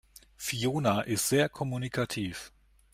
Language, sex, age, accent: German, male, 40-49, Deutschland Deutsch